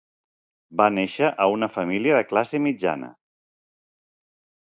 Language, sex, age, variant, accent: Catalan, male, 40-49, Central, central